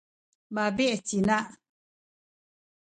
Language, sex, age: Sakizaya, female, 70-79